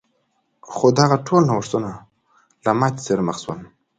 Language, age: Pashto, 19-29